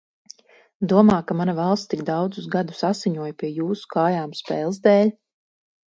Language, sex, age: Latvian, female, 40-49